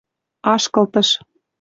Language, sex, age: Western Mari, female, 30-39